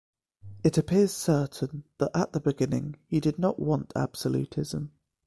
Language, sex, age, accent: English, male, 19-29, England English